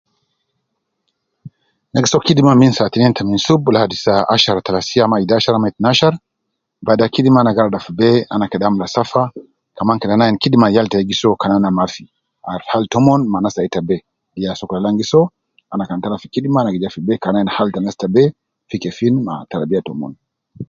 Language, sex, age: Nubi, male, 50-59